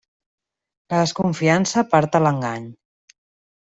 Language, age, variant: Catalan, 19-29, Central